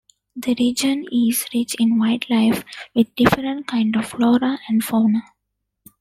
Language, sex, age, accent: English, female, 19-29, India and South Asia (India, Pakistan, Sri Lanka)